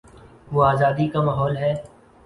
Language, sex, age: Urdu, male, 19-29